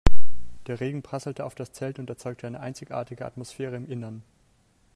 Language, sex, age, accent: German, male, 19-29, Deutschland Deutsch